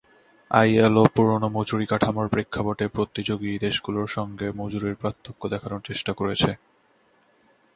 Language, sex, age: Bengali, male, 19-29